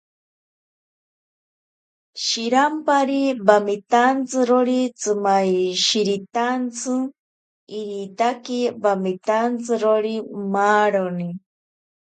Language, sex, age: Ashéninka Perené, female, 40-49